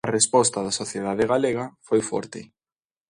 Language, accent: Galician, Normativo (estándar)